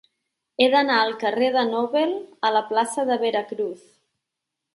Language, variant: Catalan, Central